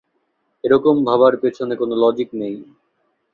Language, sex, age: Bengali, male, 19-29